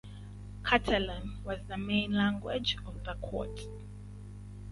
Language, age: English, 19-29